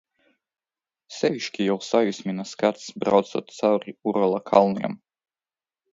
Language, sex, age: Latvian, male, 19-29